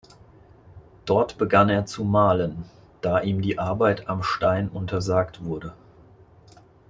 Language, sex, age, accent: German, male, 40-49, Deutschland Deutsch